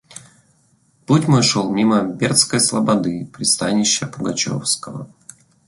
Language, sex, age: Russian, male, 40-49